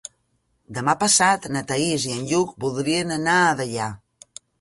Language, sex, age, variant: Catalan, female, 50-59, Central